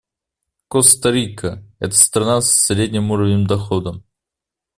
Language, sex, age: Russian, male, under 19